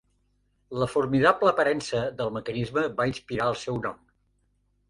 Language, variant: Catalan, Central